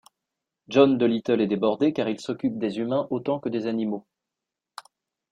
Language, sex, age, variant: French, male, 19-29, Français de métropole